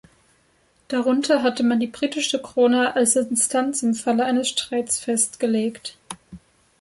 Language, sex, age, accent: German, female, under 19, Deutschland Deutsch